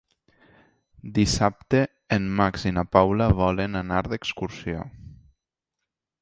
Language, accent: Catalan, valencià